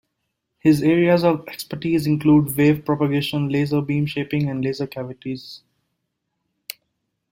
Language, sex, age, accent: English, male, 19-29, India and South Asia (India, Pakistan, Sri Lanka)